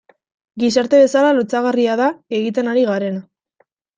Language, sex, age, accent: Basque, female, 19-29, Mendebalekoa (Araba, Bizkaia, Gipuzkoako mendebaleko herri batzuk)